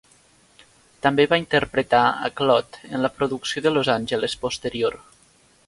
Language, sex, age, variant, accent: Catalan, male, under 19, Nord-Occidental, Tortosí